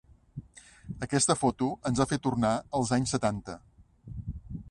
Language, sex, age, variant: Catalan, male, 50-59, Central